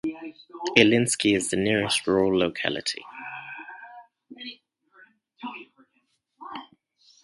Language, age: English, 19-29